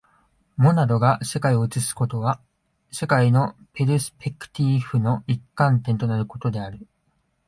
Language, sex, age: Japanese, male, 19-29